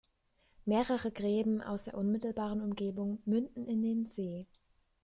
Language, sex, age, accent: German, female, 19-29, Deutschland Deutsch